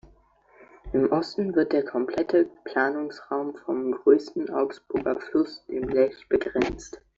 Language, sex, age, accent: German, male, under 19, Deutschland Deutsch